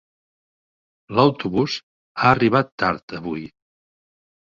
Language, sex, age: Catalan, male, 50-59